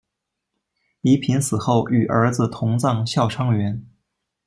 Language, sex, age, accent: Chinese, male, 19-29, 出生地：四川省